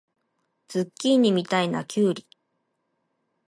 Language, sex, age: Japanese, female, 30-39